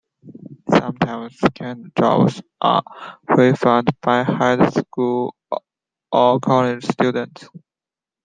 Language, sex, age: English, male, 19-29